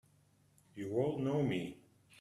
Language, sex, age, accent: English, male, 50-59, United States English